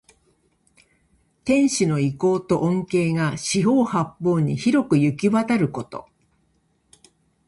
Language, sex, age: Japanese, female, 60-69